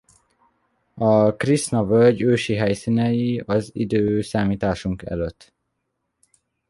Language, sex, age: Hungarian, male, under 19